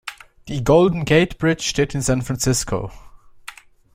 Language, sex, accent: German, male, Schweizerdeutsch